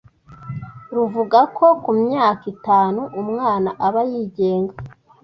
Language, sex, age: Kinyarwanda, female, 19-29